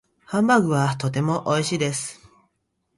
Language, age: Japanese, 19-29